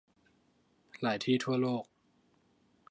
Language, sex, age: Thai, male, under 19